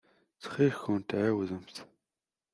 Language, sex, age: Kabyle, male, 30-39